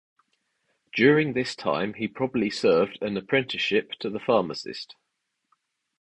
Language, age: English, 40-49